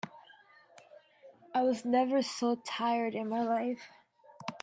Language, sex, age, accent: English, female, 30-39, United States English